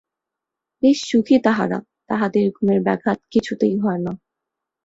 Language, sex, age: Bengali, female, 19-29